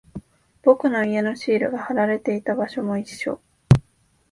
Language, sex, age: Japanese, female, 19-29